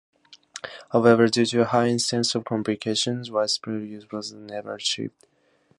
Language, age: English, 19-29